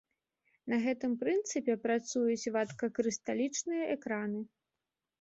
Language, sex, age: Belarusian, female, 19-29